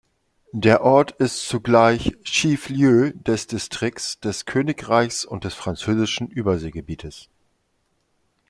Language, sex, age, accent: German, male, 40-49, Deutschland Deutsch